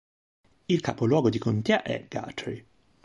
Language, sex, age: Italian, male, 30-39